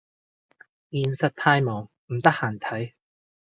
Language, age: Cantonese, 40-49